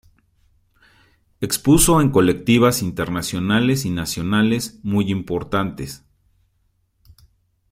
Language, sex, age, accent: Spanish, male, 30-39, México